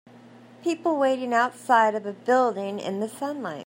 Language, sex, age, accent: English, female, 40-49, Australian English